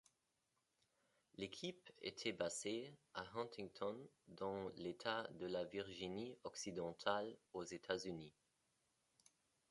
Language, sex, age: French, male, 30-39